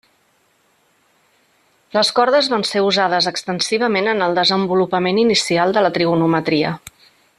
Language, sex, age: Catalan, female, 50-59